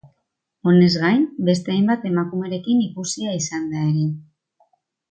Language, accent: Basque, Mendebalekoa (Araba, Bizkaia, Gipuzkoako mendebaleko herri batzuk)